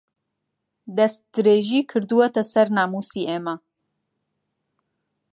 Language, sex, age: Central Kurdish, female, 30-39